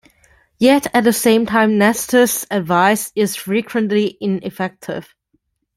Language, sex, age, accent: English, female, 19-29, Hong Kong English